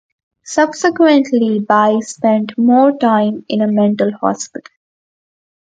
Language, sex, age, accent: English, female, under 19, India and South Asia (India, Pakistan, Sri Lanka)